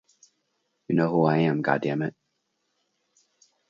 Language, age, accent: English, 40-49, United States English